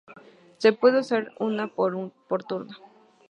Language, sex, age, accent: Spanish, female, under 19, México